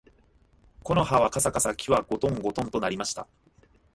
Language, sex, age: Japanese, male, 19-29